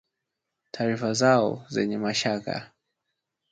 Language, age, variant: Swahili, 19-29, Kiswahili cha Bara ya Tanzania